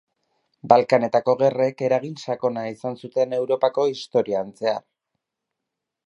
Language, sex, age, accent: Basque, male, 30-39, Mendebalekoa (Araba, Bizkaia, Gipuzkoako mendebaleko herri batzuk)